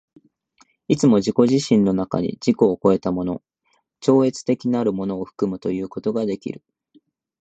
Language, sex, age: Japanese, male, 19-29